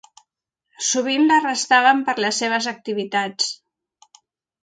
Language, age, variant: Catalan, 40-49, Central